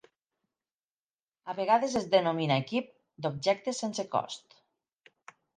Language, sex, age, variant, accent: Catalan, female, 40-49, Nord-Occidental, Tortosí